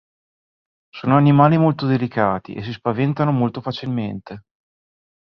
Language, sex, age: Italian, male, 40-49